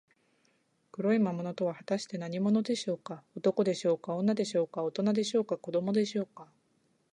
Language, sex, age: Japanese, female, 19-29